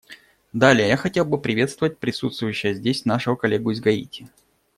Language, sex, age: Russian, male, 40-49